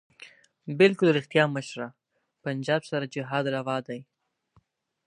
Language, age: Pashto, under 19